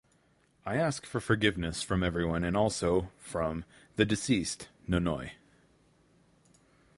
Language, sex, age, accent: English, male, 19-29, United States English